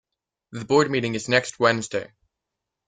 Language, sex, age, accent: English, male, under 19, Irish English